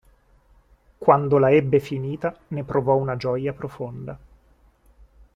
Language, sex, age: Italian, male, 19-29